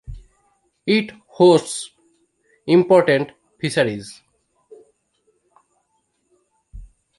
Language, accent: English, India and South Asia (India, Pakistan, Sri Lanka)